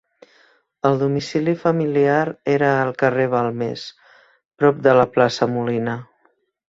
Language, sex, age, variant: Catalan, female, 50-59, Central